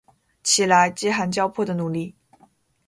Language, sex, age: Chinese, female, 19-29